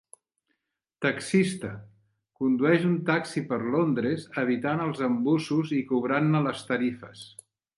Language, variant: Catalan, Central